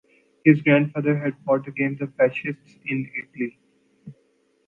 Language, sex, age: English, male, 19-29